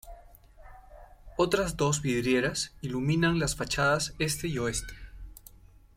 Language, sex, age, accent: Spanish, male, 19-29, Andino-Pacífico: Colombia, Perú, Ecuador, oeste de Bolivia y Venezuela andina